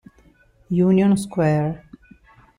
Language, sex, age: Italian, female, 50-59